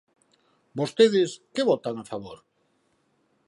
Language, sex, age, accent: Galician, male, 50-59, Normativo (estándar)